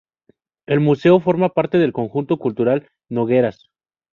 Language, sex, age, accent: Spanish, male, 19-29, México